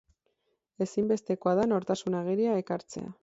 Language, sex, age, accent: Basque, female, 19-29, Erdialdekoa edo Nafarra (Gipuzkoa, Nafarroa)